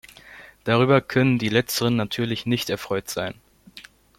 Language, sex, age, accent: German, male, under 19, Deutschland Deutsch